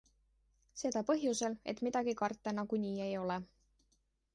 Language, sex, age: Estonian, female, 19-29